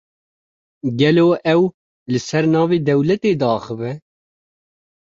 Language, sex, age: Kurdish, male, 19-29